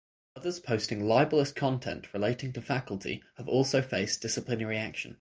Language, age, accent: English, 19-29, England English; Northern English